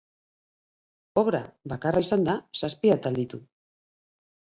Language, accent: Basque, Mendebalekoa (Araba, Bizkaia, Gipuzkoako mendebaleko herri batzuk)